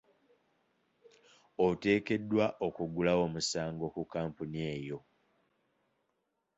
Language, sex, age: Ganda, male, 19-29